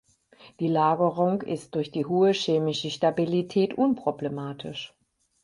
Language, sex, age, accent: German, female, 50-59, Deutschland Deutsch